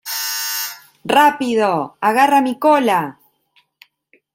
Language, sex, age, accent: Spanish, female, 30-39, Rioplatense: Argentina, Uruguay, este de Bolivia, Paraguay